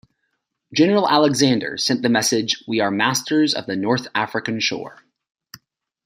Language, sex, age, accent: English, male, 19-29, United States English